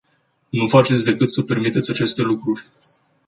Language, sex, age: Romanian, male, 19-29